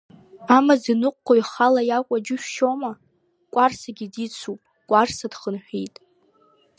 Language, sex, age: Abkhazian, female, under 19